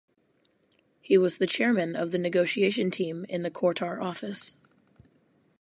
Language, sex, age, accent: English, female, 19-29, United States English